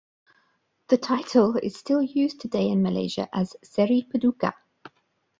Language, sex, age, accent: English, female, 40-49, England English